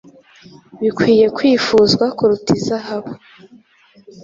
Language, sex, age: Kinyarwanda, female, 19-29